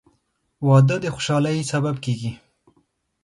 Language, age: Pashto, 19-29